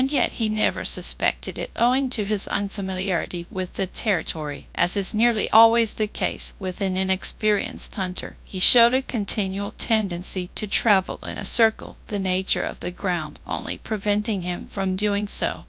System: TTS, GradTTS